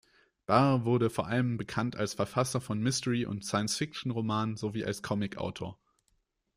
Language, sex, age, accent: German, male, 19-29, Deutschland Deutsch